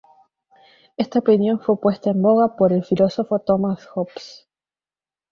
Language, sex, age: Spanish, female, 19-29